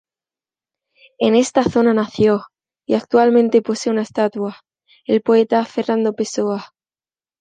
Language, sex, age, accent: Spanish, female, under 19, España: Sur peninsular (Andalucia, Extremadura, Murcia)